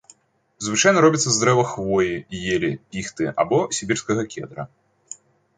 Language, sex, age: Belarusian, male, 19-29